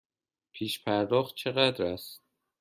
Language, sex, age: Persian, male, 30-39